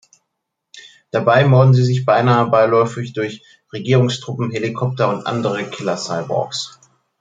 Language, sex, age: German, male, 30-39